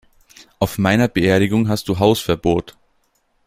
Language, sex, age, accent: German, male, 19-29, Österreichisches Deutsch